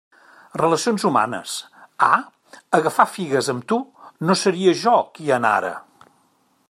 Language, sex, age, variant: Catalan, male, 50-59, Central